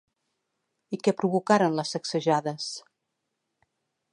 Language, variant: Catalan, Central